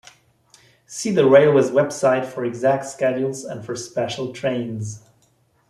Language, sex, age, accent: English, male, 40-49, United States English